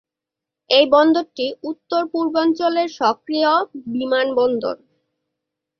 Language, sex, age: Bengali, female, 19-29